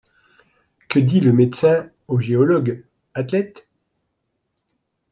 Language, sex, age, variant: French, male, 40-49, Français de métropole